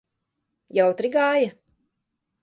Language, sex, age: Latvian, female, 30-39